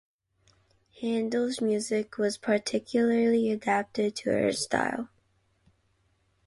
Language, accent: English, United States English; Filipino